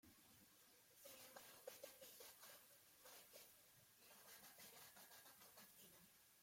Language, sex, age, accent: Spanish, female, 30-39, Caribe: Cuba, Venezuela, Puerto Rico, República Dominicana, Panamá, Colombia caribeña, México caribeño, Costa del golfo de México